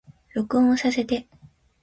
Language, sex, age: Japanese, female, 19-29